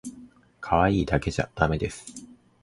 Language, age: Japanese, 19-29